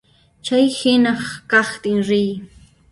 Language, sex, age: Puno Quechua, female, 19-29